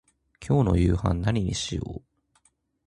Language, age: Japanese, 19-29